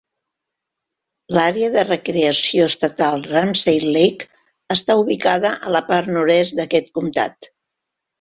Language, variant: Catalan, Central